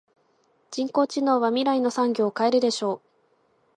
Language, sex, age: Japanese, female, 19-29